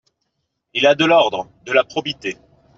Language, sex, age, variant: French, male, 19-29, Français de métropole